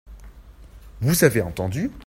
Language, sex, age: French, male, under 19